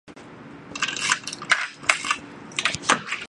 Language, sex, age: English, female, under 19